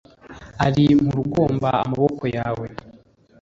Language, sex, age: Kinyarwanda, male, 19-29